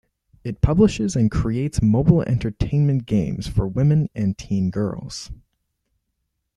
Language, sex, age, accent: English, male, under 19, Canadian English